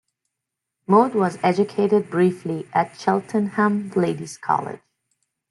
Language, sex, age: English, female, 40-49